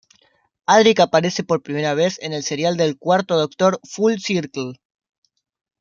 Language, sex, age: Spanish, male, 19-29